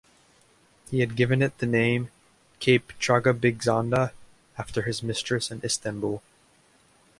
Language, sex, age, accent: English, male, 19-29, United States English